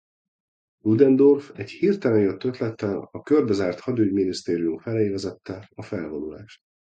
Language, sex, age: Hungarian, male, 40-49